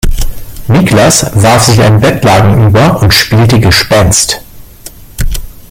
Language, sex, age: German, male, 50-59